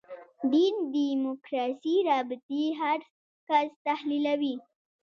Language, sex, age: Pashto, female, under 19